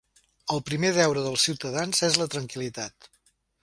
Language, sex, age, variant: Catalan, male, 60-69, Septentrional